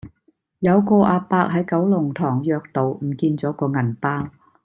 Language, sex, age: Cantonese, female, 60-69